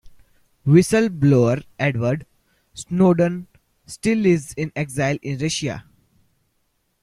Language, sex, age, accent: English, male, under 19, India and South Asia (India, Pakistan, Sri Lanka)